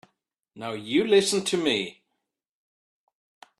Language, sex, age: English, male, 30-39